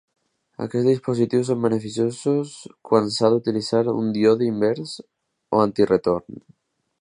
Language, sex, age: Catalan, male, under 19